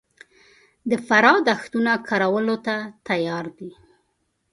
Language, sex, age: Pashto, female, 40-49